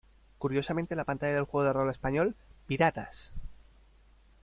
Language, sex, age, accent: Spanish, male, 30-39, España: Norte peninsular (Asturias, Castilla y León, Cantabria, País Vasco, Navarra, Aragón, La Rioja, Guadalajara, Cuenca)